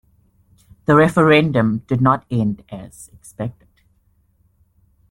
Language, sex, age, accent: English, male, 19-29, Southern African (South Africa, Zimbabwe, Namibia)